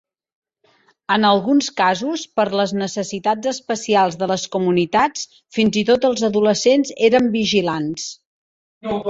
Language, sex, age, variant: Catalan, female, 40-49, Central